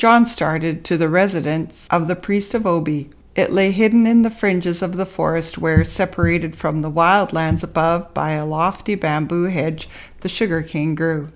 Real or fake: real